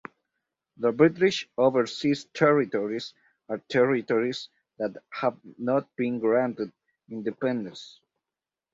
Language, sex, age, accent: English, male, 19-29, United States English